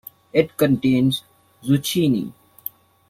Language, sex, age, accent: English, male, under 19, India and South Asia (India, Pakistan, Sri Lanka)